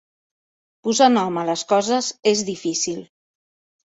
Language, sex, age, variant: Catalan, female, 50-59, Central